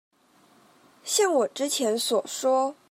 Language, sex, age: Chinese, female, 19-29